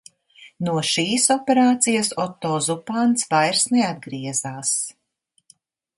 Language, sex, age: Latvian, female, 60-69